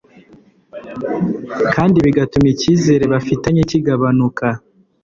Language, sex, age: Kinyarwanda, male, 19-29